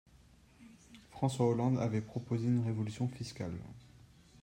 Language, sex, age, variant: French, male, 30-39, Français de métropole